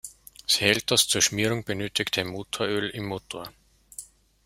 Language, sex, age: German, male, 19-29